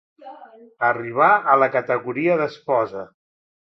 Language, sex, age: Catalan, male, 40-49